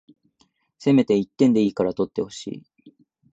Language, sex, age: Japanese, male, 19-29